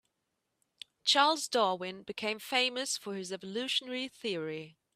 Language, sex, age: English, female, 40-49